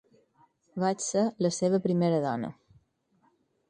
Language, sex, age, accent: Catalan, female, 40-49, mallorquí